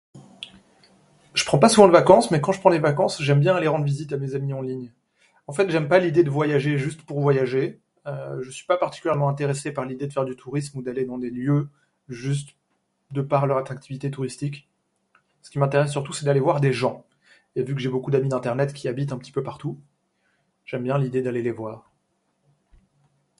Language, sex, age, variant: French, male, 19-29, Français de métropole